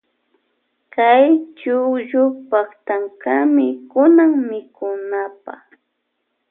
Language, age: Loja Highland Quichua, 19-29